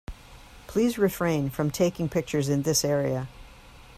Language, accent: English, United States English